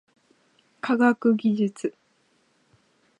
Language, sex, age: Japanese, female, 19-29